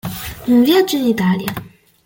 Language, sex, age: Italian, male, 30-39